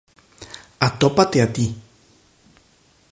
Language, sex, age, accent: Galician, male, 40-49, Normativo (estándar)